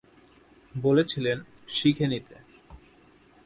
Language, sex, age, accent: Bengali, male, 19-29, Standard Bengali